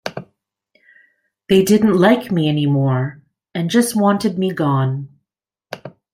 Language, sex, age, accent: English, female, 40-49, United States English